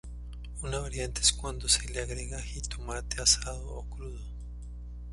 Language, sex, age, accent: Spanish, male, 30-39, Andino-Pacífico: Colombia, Perú, Ecuador, oeste de Bolivia y Venezuela andina